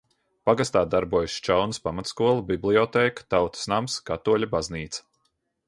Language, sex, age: Latvian, male, 40-49